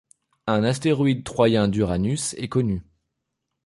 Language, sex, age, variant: French, male, 19-29, Français de métropole